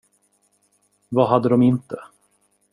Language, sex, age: Swedish, male, 30-39